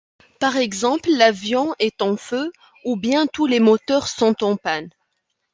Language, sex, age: French, female, 19-29